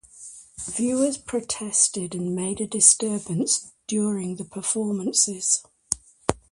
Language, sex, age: English, female, 60-69